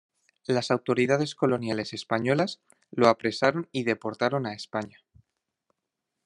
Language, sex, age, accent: Spanish, male, 19-29, España: Centro-Sur peninsular (Madrid, Toledo, Castilla-La Mancha)